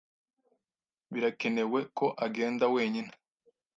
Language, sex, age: Kinyarwanda, male, 19-29